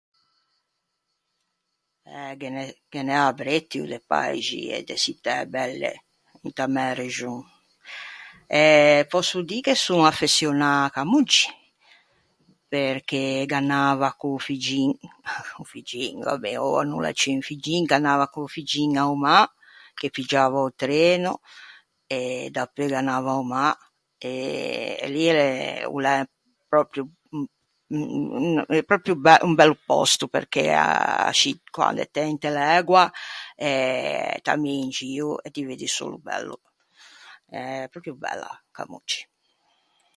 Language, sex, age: Ligurian, female, 60-69